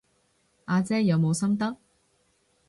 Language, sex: Cantonese, female